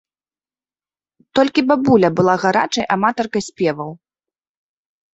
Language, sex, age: Belarusian, female, 30-39